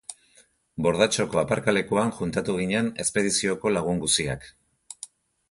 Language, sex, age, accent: Basque, male, 40-49, Mendebalekoa (Araba, Bizkaia, Gipuzkoako mendebaleko herri batzuk)